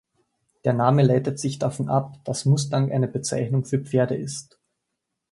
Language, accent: German, Österreichisches Deutsch